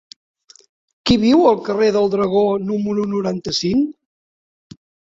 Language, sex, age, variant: Catalan, male, 60-69, Septentrional